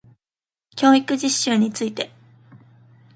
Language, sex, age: Japanese, female, 19-29